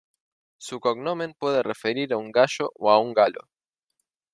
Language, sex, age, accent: Spanish, male, 19-29, Rioplatense: Argentina, Uruguay, este de Bolivia, Paraguay